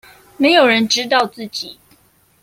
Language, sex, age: Chinese, female, 19-29